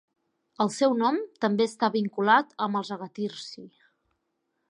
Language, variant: Catalan, Nord-Occidental